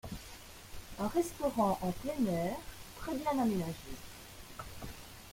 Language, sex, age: French, female, 60-69